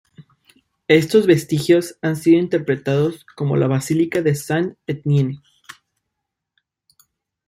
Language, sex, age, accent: Spanish, male, 19-29, México